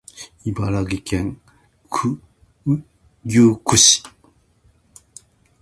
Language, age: Japanese, 60-69